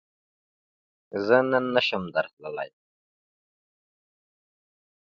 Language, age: Pashto, 30-39